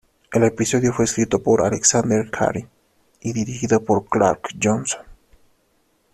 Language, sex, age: Spanish, male, 19-29